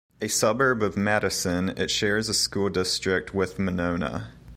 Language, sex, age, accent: English, male, 19-29, United States English